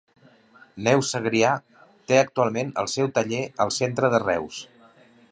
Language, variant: Catalan, Central